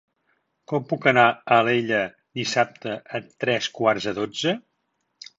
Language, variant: Catalan, Central